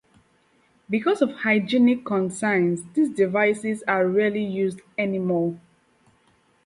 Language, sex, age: English, female, 19-29